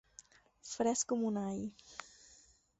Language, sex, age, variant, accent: Catalan, female, 19-29, Balear, menorquí